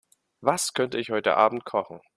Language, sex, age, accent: German, male, 19-29, Deutschland Deutsch